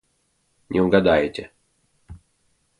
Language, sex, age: Russian, male, 30-39